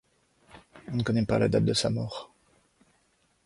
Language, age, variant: French, 60-69, Français de métropole